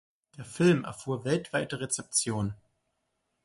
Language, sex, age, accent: German, male, 19-29, Deutschland Deutsch